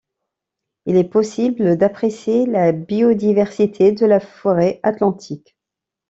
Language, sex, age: French, female, 30-39